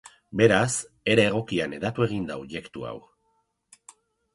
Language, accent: Basque, Erdialdekoa edo Nafarra (Gipuzkoa, Nafarroa)